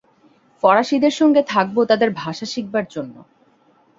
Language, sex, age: Bengali, female, 19-29